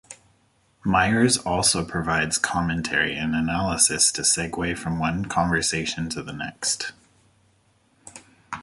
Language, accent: English, United States English